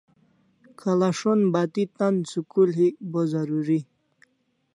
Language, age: Kalasha, 19-29